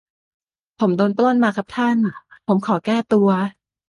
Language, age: Thai, 19-29